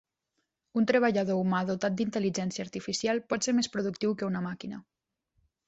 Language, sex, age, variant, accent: Catalan, female, 19-29, Nord-Occidental, Tortosí